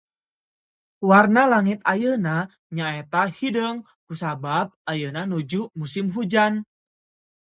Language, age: Sundanese, 19-29